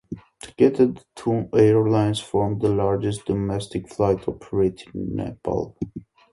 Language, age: English, 19-29